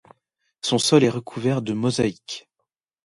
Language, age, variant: French, under 19, Français de métropole